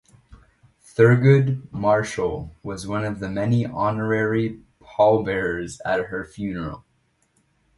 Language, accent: English, United States English